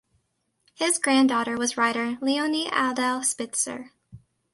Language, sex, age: English, female, under 19